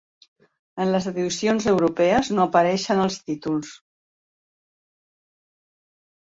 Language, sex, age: Catalan, female, 60-69